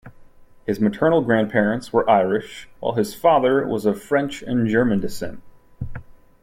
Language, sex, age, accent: English, male, 30-39, United States English